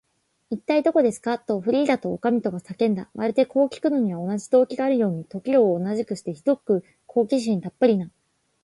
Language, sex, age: Japanese, female, 19-29